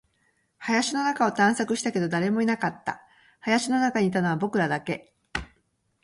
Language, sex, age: Japanese, female, 50-59